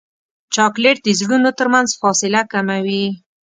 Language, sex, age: Pashto, female, 19-29